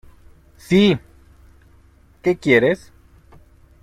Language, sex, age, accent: Spanish, male, 19-29, México